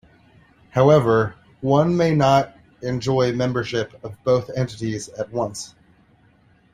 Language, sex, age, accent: English, male, 30-39, United States English